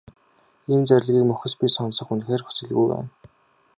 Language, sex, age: Mongolian, male, 19-29